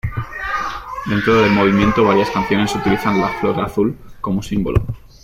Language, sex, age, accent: Spanish, male, 19-29, España: Centro-Sur peninsular (Madrid, Toledo, Castilla-La Mancha)